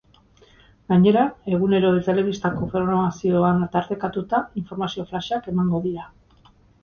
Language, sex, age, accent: Basque, female, 50-59, Erdialdekoa edo Nafarra (Gipuzkoa, Nafarroa)